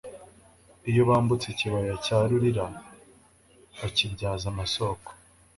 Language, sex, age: Kinyarwanda, male, 19-29